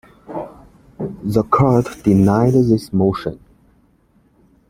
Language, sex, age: English, male, 19-29